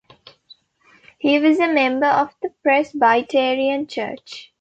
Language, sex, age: English, female, 19-29